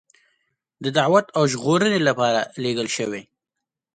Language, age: Pashto, 19-29